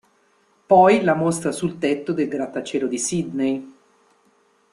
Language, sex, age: Italian, female, 50-59